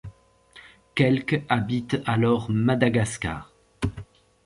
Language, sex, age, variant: French, male, 30-39, Français de métropole